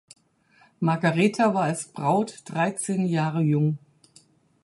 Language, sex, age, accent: German, female, 50-59, Deutschland Deutsch